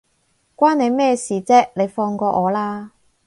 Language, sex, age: Cantonese, female, 19-29